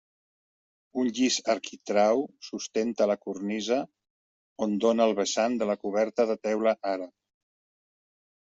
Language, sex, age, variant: Catalan, male, 50-59, Central